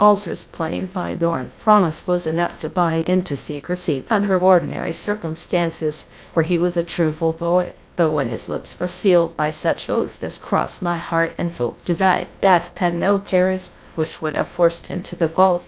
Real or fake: fake